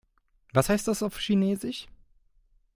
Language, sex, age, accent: German, male, 30-39, Deutschland Deutsch